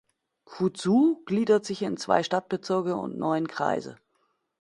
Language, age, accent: German, 40-49, Deutschland Deutsch